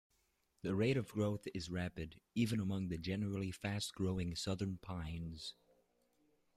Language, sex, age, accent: English, male, 19-29, United States English